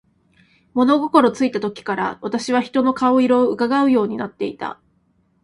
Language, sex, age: Japanese, female, 19-29